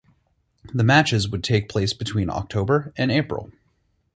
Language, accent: English, United States English